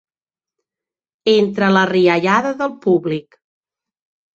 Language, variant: Catalan, Central